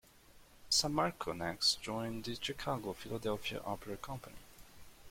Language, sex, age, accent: English, male, 19-29, United States English